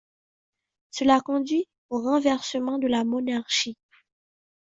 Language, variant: French, Français de métropole